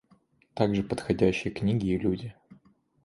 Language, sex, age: Russian, male, 19-29